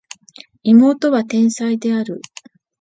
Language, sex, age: Japanese, female, 50-59